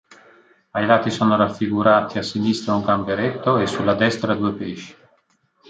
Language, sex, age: Italian, male, 50-59